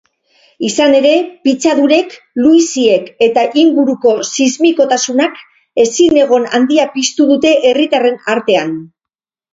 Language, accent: Basque, Mendebalekoa (Araba, Bizkaia, Gipuzkoako mendebaleko herri batzuk)